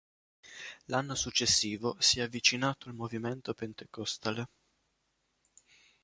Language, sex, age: Italian, male, 19-29